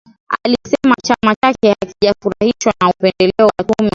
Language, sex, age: Swahili, female, 30-39